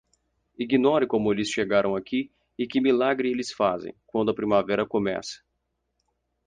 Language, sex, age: Portuguese, male, 19-29